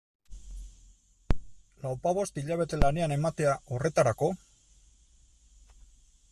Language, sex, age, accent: Basque, male, 40-49, Erdialdekoa edo Nafarra (Gipuzkoa, Nafarroa)